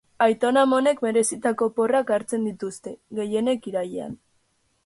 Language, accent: Basque, Erdialdekoa edo Nafarra (Gipuzkoa, Nafarroa)